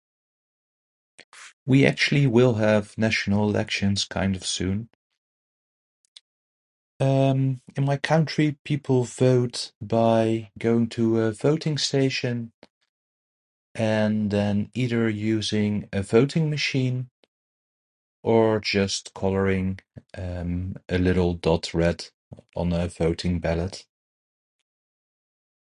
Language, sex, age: English, male, 30-39